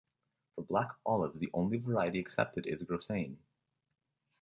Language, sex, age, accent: English, male, under 19, United States English